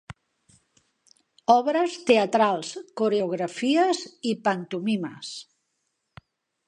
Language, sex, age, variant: Catalan, female, 70-79, Central